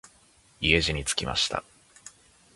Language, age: Japanese, 19-29